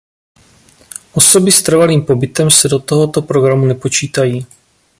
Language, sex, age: Czech, male, 40-49